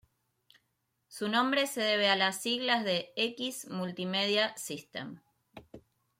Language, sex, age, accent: Spanish, female, 40-49, Rioplatense: Argentina, Uruguay, este de Bolivia, Paraguay